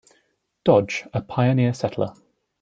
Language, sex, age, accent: English, male, 19-29, England English